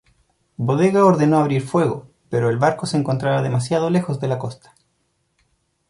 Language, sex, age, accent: Spanish, male, 30-39, Chileno: Chile, Cuyo